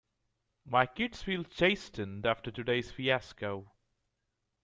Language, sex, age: English, male, 30-39